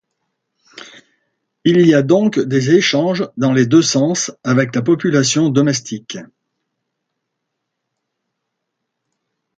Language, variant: French, Français de métropole